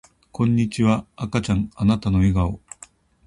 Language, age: Japanese, 50-59